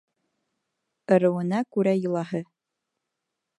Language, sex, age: Bashkir, female, 19-29